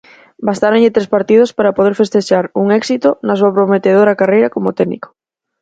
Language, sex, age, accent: Galician, female, 19-29, Central (gheada)